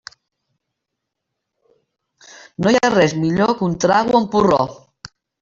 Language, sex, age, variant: Catalan, female, 60-69, Central